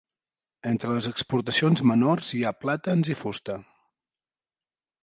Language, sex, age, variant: Catalan, male, 40-49, Central